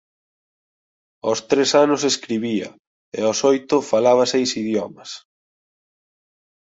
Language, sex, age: Galician, male, 30-39